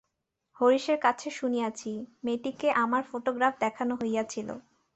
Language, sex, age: Bengali, female, 19-29